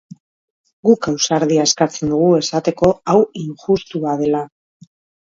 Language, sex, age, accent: Basque, female, 40-49, Mendebalekoa (Araba, Bizkaia, Gipuzkoako mendebaleko herri batzuk)